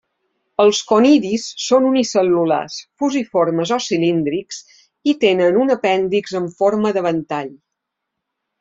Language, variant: Catalan, Balear